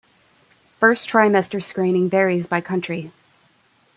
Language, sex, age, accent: English, female, 19-29, United States English